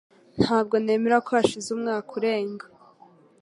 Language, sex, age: Kinyarwanda, female, 19-29